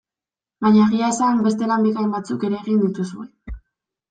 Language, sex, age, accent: Basque, female, 19-29, Mendebalekoa (Araba, Bizkaia, Gipuzkoako mendebaleko herri batzuk)